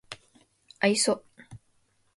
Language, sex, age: Japanese, female, 19-29